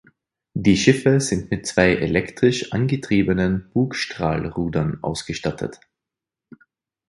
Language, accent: German, Österreichisches Deutsch